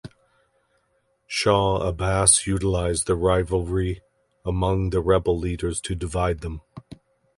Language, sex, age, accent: English, male, 50-59, Canadian English